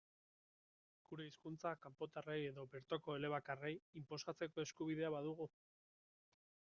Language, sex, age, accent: Basque, male, 30-39, Erdialdekoa edo Nafarra (Gipuzkoa, Nafarroa)